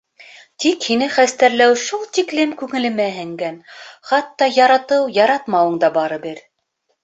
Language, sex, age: Bashkir, female, 30-39